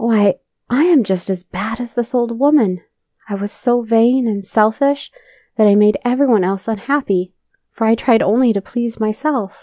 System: none